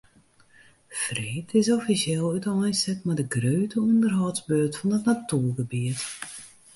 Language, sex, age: Western Frisian, female, 30-39